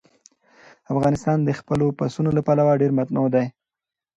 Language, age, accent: Pashto, 30-39, پکتیا ولایت، احمدزی